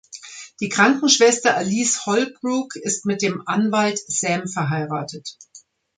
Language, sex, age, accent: German, female, 50-59, Deutschland Deutsch